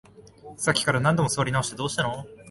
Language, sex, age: Japanese, male, 19-29